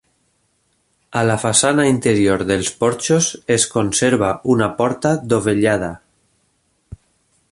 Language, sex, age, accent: Catalan, male, 40-49, valencià